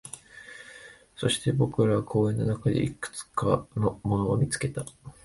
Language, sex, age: Japanese, male, 19-29